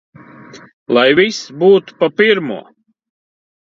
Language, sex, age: Latvian, male, 50-59